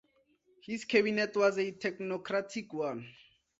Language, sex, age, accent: English, male, under 19, Southern African (South Africa, Zimbabwe, Namibia)